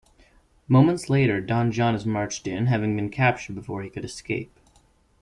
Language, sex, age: English, male, under 19